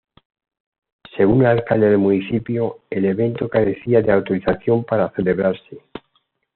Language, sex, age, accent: Spanish, male, 50-59, España: Centro-Sur peninsular (Madrid, Toledo, Castilla-La Mancha)